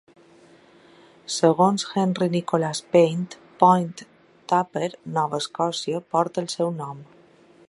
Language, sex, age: Catalan, female, 40-49